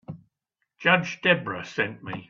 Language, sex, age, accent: English, male, 70-79, England English